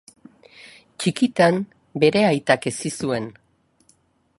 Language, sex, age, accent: Basque, female, 60-69, Erdialdekoa edo Nafarra (Gipuzkoa, Nafarroa)